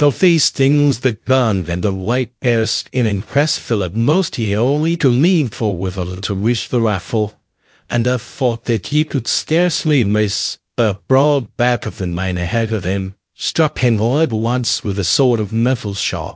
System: TTS, VITS